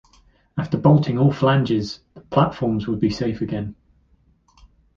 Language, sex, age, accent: English, male, 19-29, England English